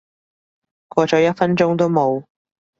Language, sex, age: Cantonese, female, 19-29